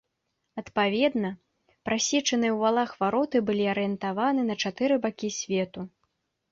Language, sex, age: Belarusian, female, 19-29